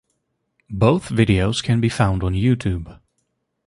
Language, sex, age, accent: English, male, 19-29, United States English